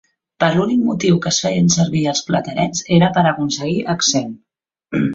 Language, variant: Catalan, Central